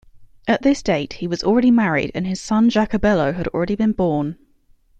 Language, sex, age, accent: English, female, 19-29, England English